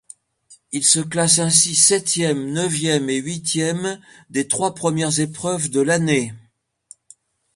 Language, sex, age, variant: French, male, 70-79, Français de métropole